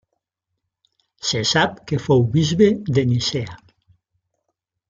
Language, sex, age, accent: Catalan, male, 60-69, valencià